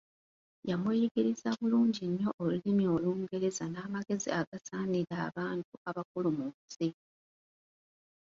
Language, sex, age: Ganda, female, 30-39